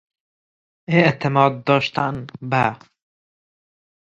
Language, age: Persian, 19-29